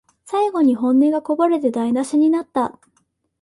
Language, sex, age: Japanese, female, 19-29